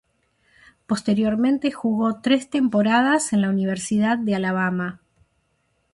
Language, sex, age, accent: Spanish, female, 60-69, Rioplatense: Argentina, Uruguay, este de Bolivia, Paraguay